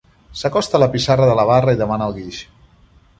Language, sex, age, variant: Catalan, male, 40-49, Central